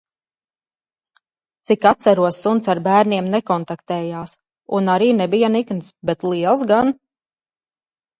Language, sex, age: Latvian, female, 30-39